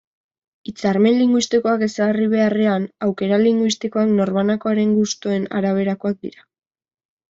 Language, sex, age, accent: Basque, female, under 19, Erdialdekoa edo Nafarra (Gipuzkoa, Nafarroa)